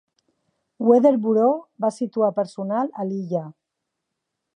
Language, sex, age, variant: Catalan, female, 40-49, Central